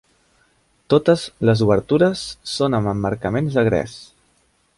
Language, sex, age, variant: Catalan, male, 19-29, Central